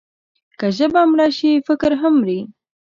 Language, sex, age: Pashto, female, under 19